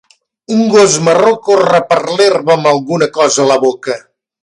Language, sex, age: Catalan, male, 50-59